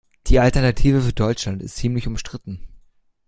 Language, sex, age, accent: German, male, under 19, Deutschland Deutsch